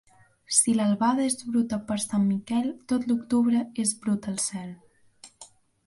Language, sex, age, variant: Catalan, female, under 19, Central